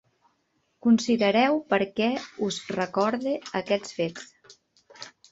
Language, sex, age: Catalan, female, 60-69